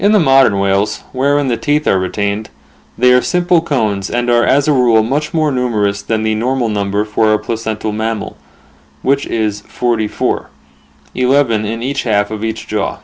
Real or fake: real